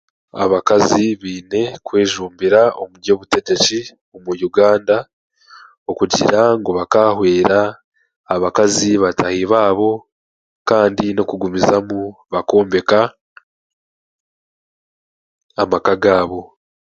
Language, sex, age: Chiga, male, 19-29